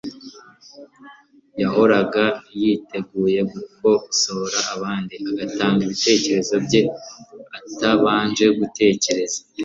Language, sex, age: Kinyarwanda, male, 19-29